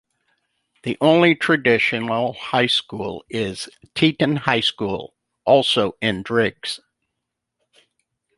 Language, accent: English, United States English